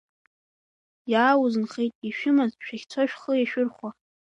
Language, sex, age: Abkhazian, female, 19-29